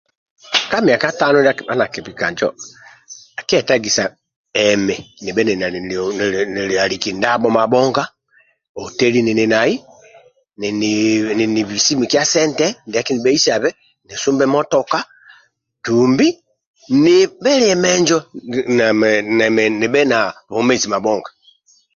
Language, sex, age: Amba (Uganda), male, 70-79